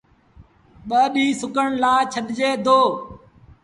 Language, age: Sindhi Bhil, 40-49